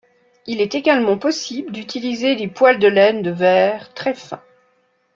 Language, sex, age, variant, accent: French, female, 50-59, Français d'Europe, Français de Suisse